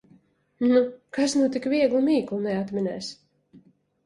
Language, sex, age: Latvian, female, 30-39